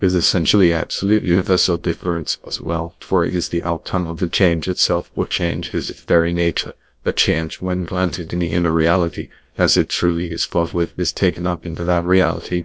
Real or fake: fake